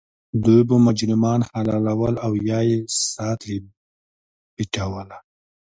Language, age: Pashto, 30-39